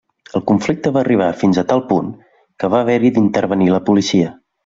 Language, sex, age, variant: Catalan, male, 19-29, Central